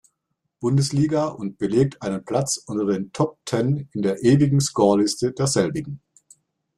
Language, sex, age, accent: German, male, 40-49, Deutschland Deutsch